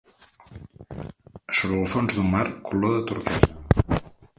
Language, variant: Catalan, Central